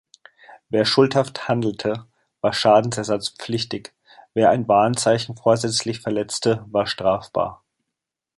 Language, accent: German, Deutschland Deutsch